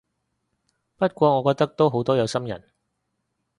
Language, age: Cantonese, 30-39